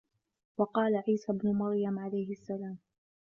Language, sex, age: Arabic, female, 19-29